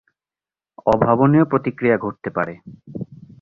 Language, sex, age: Bengali, male, 19-29